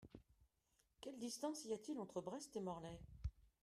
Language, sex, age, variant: French, female, 60-69, Français de métropole